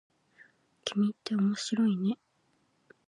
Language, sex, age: Japanese, female, 19-29